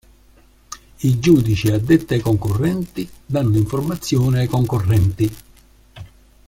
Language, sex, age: Italian, male, 19-29